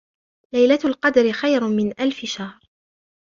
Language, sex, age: Arabic, female, 19-29